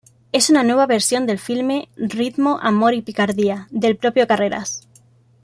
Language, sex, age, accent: Spanish, female, 19-29, España: Centro-Sur peninsular (Madrid, Toledo, Castilla-La Mancha)